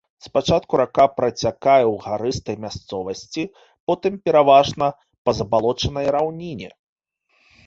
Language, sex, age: Belarusian, male, 30-39